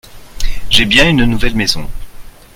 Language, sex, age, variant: French, male, 30-39, Français de métropole